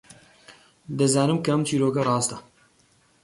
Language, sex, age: Central Kurdish, male, 19-29